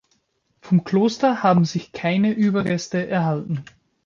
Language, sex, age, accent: German, male, 19-29, Österreichisches Deutsch